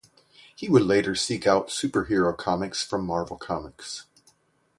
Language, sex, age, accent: English, male, 60-69, United States English